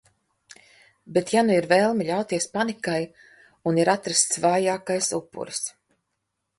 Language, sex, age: Latvian, female, 50-59